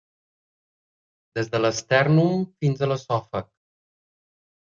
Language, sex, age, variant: Catalan, male, 19-29, Balear